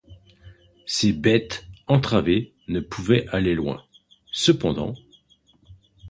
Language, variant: French, Français de métropole